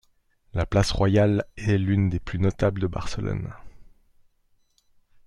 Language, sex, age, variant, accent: French, male, 30-39, Français d'Europe, Français de Suisse